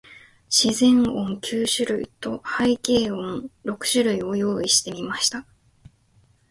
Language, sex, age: Japanese, female, 19-29